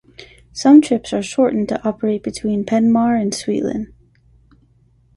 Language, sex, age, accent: English, female, 19-29, United States English